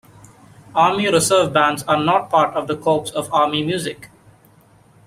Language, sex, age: English, male, 19-29